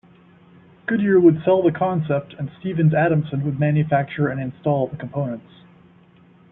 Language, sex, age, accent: English, male, 50-59, United States English